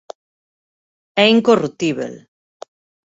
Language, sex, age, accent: Galician, female, 30-39, Atlántico (seseo e gheada)